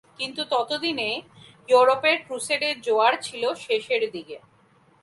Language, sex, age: Bengali, female, 19-29